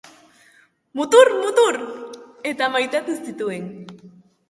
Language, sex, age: Basque, female, under 19